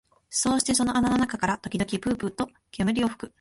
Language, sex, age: Japanese, female, 19-29